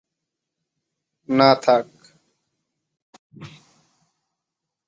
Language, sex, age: Bengali, male, 19-29